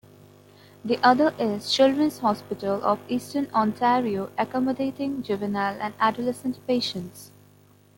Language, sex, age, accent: English, female, under 19, India and South Asia (India, Pakistan, Sri Lanka)